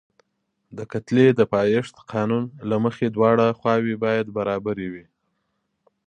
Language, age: Pashto, 30-39